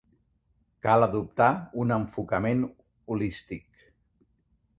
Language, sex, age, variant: Catalan, male, 40-49, Central